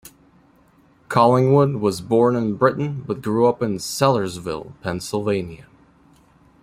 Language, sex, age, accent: English, male, 19-29, United States English